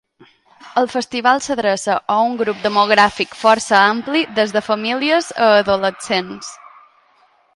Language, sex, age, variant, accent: Catalan, female, 19-29, Balear, mallorquí